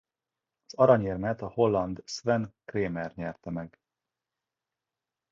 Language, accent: Hungarian, budapesti